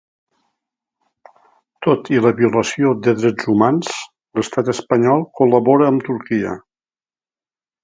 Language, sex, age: Catalan, male, 60-69